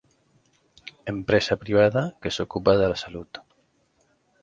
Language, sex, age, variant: Catalan, male, 40-49, Central